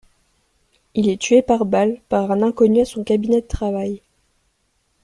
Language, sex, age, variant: French, female, under 19, Français de métropole